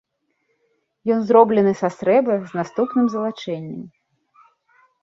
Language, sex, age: Belarusian, female, 40-49